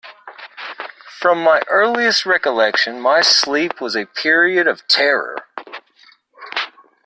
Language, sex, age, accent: English, male, 30-39, United States English